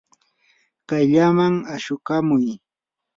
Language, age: Yanahuanca Pasco Quechua, 19-29